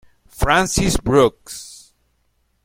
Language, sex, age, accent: Spanish, male, 40-49, Caribe: Cuba, Venezuela, Puerto Rico, República Dominicana, Panamá, Colombia caribeña, México caribeño, Costa del golfo de México